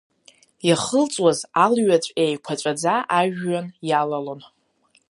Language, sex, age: Abkhazian, female, under 19